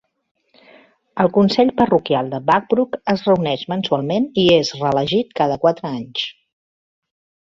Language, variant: Catalan, Central